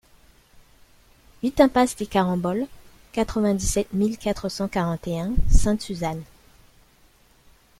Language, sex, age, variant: French, female, 19-29, Français de métropole